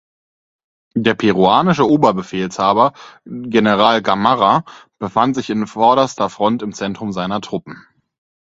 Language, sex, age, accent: German, male, 19-29, Deutschland Deutsch